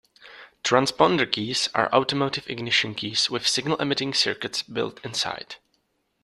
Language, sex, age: English, male, 19-29